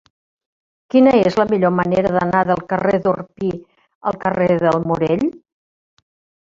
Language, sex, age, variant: Catalan, female, 60-69, Central